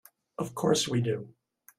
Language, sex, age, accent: English, male, 70-79, United States English